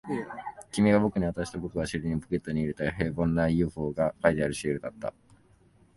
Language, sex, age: Japanese, male, 19-29